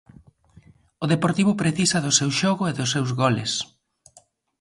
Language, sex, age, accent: Galician, male, 19-29, Normativo (estándar)